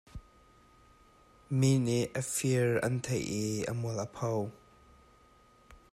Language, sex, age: Hakha Chin, male, 19-29